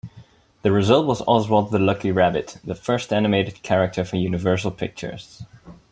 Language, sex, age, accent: English, male, 19-29, Dutch